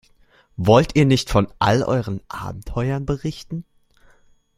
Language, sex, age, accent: German, male, 19-29, Deutschland Deutsch